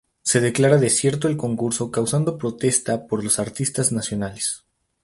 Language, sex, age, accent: Spanish, male, 19-29, México